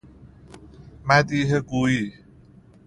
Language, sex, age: Persian, male, 30-39